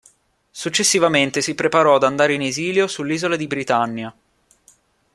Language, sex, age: Italian, male, 19-29